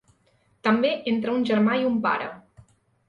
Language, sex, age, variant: Catalan, female, 19-29, Central